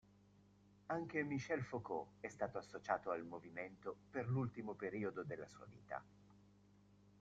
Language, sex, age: Italian, male, 40-49